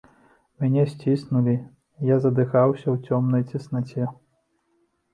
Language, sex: Belarusian, male